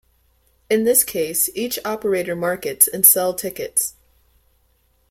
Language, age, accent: English, under 19, United States English